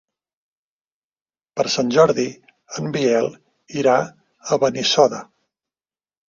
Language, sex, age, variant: Catalan, male, 40-49, Nord-Occidental